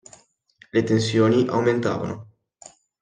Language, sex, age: Italian, male, under 19